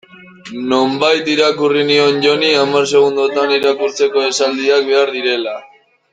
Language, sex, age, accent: Basque, male, 19-29, Mendebalekoa (Araba, Bizkaia, Gipuzkoako mendebaleko herri batzuk)